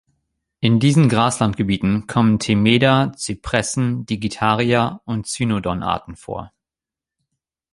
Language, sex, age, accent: German, male, 30-39, Deutschland Deutsch